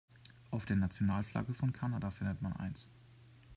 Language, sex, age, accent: German, male, 30-39, Deutschland Deutsch